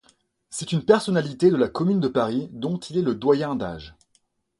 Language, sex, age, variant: French, male, 19-29, Français de métropole